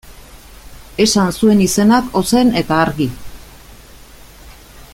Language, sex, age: Basque, female, 50-59